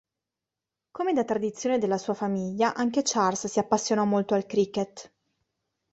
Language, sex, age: Italian, female, 30-39